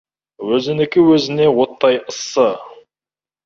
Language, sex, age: Kazakh, male, 19-29